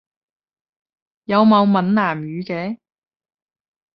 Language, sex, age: Cantonese, female, 30-39